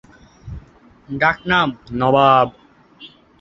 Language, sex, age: Bengali, male, under 19